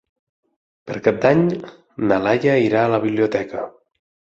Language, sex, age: Catalan, male, 40-49